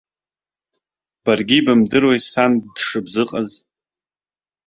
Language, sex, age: Abkhazian, male, 30-39